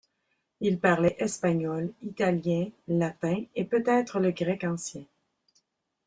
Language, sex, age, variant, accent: French, female, 50-59, Français d'Amérique du Nord, Français du Canada